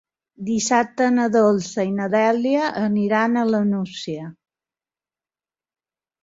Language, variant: Catalan, Balear